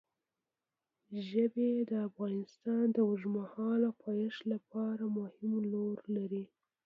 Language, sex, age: Pashto, female, 19-29